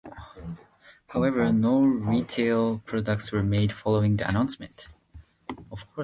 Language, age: English, under 19